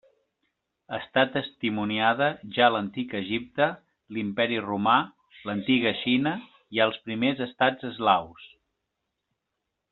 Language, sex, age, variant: Catalan, male, 40-49, Central